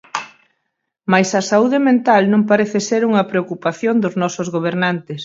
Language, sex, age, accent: Galician, female, 40-49, Central (gheada)